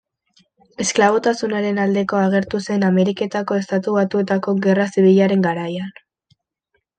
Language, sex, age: Basque, female, under 19